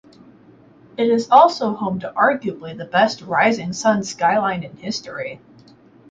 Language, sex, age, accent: English, female, under 19, United States English